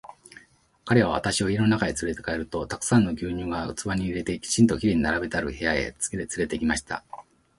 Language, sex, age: Japanese, male, 40-49